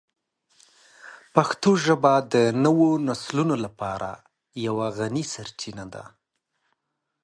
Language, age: Pashto, 30-39